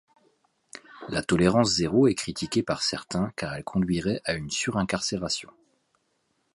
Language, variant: French, Français de métropole